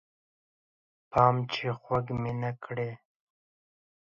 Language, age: Pashto, 19-29